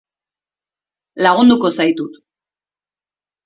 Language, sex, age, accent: Basque, female, 40-49, Erdialdekoa edo Nafarra (Gipuzkoa, Nafarroa)